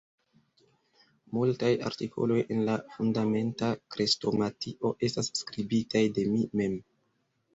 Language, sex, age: Esperanto, male, 19-29